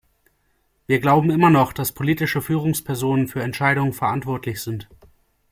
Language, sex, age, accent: German, male, 19-29, Deutschland Deutsch